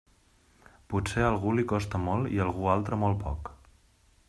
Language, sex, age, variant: Catalan, male, 30-39, Central